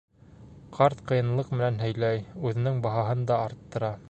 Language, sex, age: Bashkir, male, 30-39